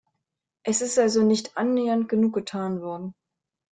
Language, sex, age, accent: German, female, 19-29, Deutschland Deutsch